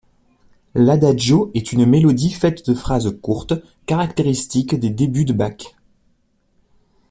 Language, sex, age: French, male, 40-49